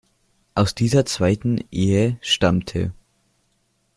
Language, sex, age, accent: German, male, 90+, Österreichisches Deutsch